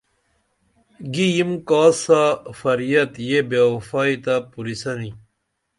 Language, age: Dameli, 40-49